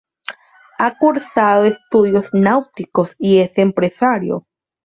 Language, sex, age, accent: Spanish, female, under 19, Caribe: Cuba, Venezuela, Puerto Rico, República Dominicana, Panamá, Colombia caribeña, México caribeño, Costa del golfo de México